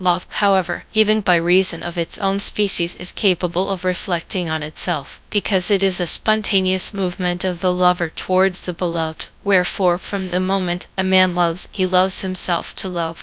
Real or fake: fake